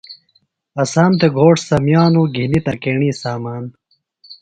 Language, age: Phalura, under 19